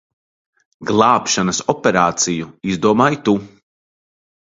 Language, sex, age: Latvian, male, 30-39